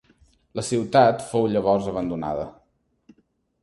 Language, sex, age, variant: Catalan, male, 30-39, Central